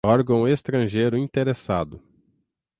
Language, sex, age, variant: Portuguese, male, 30-39, Portuguese (Brasil)